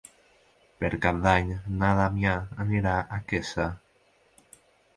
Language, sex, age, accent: Catalan, male, 19-29, valencià